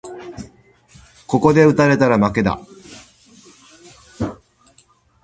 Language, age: Japanese, 50-59